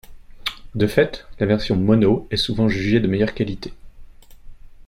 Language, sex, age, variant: French, male, 30-39, Français de métropole